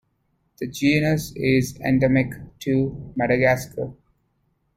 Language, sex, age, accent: English, male, 30-39, United States English